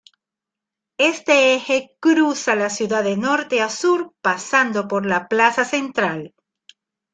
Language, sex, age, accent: Spanish, female, 50-59, Caribe: Cuba, Venezuela, Puerto Rico, República Dominicana, Panamá, Colombia caribeña, México caribeño, Costa del golfo de México